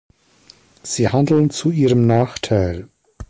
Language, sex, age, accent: German, male, 50-59, Deutschland Deutsch